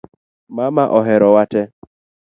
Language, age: Luo (Kenya and Tanzania), 19-29